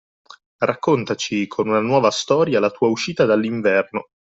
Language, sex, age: Italian, male, 30-39